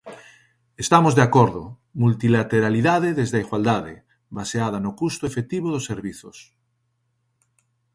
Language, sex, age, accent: Galician, male, 40-49, Central (gheada)